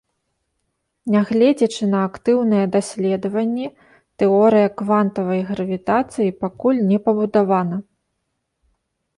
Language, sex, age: Belarusian, female, 30-39